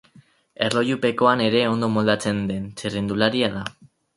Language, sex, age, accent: Basque, male, under 19, Mendebalekoa (Araba, Bizkaia, Gipuzkoako mendebaleko herri batzuk)